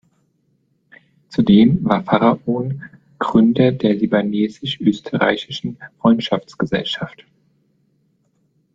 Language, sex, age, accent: German, male, 30-39, Deutschland Deutsch